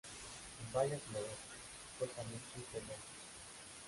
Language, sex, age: Spanish, male, 19-29